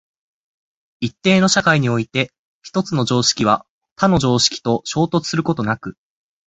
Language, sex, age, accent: Japanese, male, 19-29, 標準語